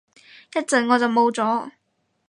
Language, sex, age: Cantonese, female, 19-29